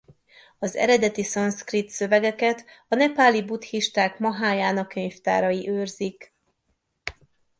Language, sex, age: Hungarian, female, 40-49